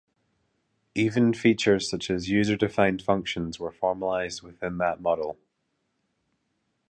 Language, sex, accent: English, male, Scottish English